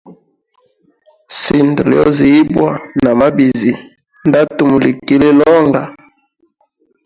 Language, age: Hemba, 30-39